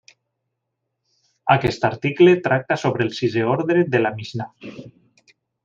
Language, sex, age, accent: Catalan, male, 40-49, valencià